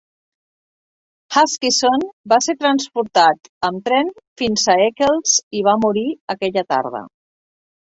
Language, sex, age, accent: Catalan, female, 50-59, Català central